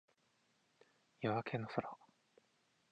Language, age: Japanese, 19-29